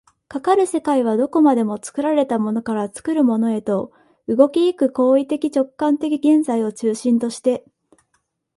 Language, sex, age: Japanese, female, 19-29